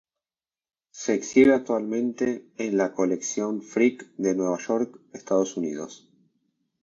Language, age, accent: Spanish, 19-29, Rioplatense: Argentina, Uruguay, este de Bolivia, Paraguay